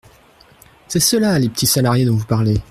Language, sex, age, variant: French, male, 30-39, Français de métropole